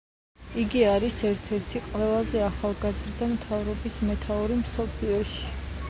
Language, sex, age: Georgian, female, 30-39